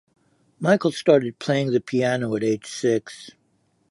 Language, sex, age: English, male, 70-79